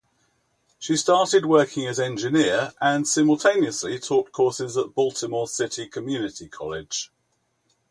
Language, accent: English, England English